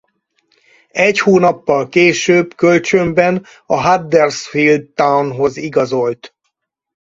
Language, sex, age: Hungarian, male, 60-69